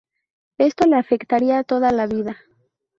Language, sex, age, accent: Spanish, female, 19-29, México